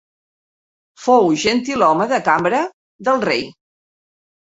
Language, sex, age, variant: Catalan, female, 60-69, Central